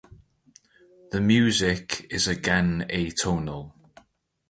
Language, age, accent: English, 30-39, Welsh English